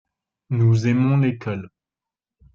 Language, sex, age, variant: French, male, 19-29, Français de métropole